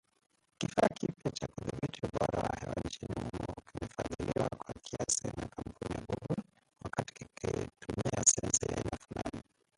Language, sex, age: Swahili, male, 30-39